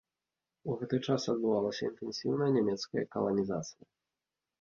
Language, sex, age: Belarusian, male, 40-49